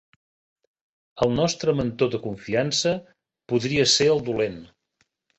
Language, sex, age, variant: Catalan, male, 60-69, Central